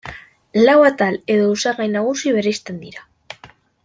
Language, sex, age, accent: Basque, female, 19-29, Mendebalekoa (Araba, Bizkaia, Gipuzkoako mendebaleko herri batzuk)